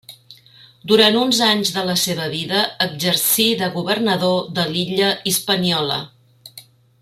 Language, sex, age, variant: Catalan, female, 50-59, Central